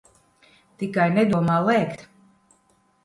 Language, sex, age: Latvian, female, 50-59